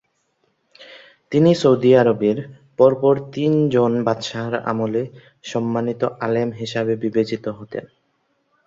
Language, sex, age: Bengali, male, 19-29